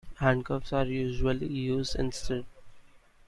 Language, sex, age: English, male, 19-29